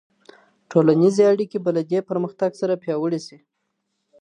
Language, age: Pashto, 19-29